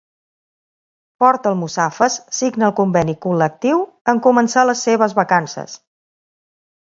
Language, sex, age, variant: Catalan, female, 40-49, Central